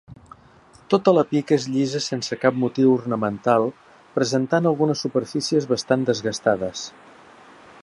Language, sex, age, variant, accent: Catalan, male, 60-69, Central, central